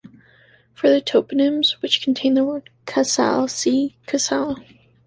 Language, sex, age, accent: English, female, 19-29, United States English